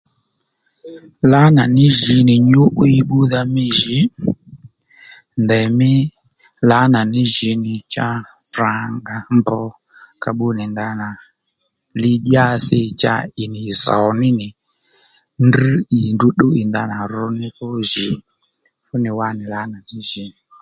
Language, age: Lendu, 40-49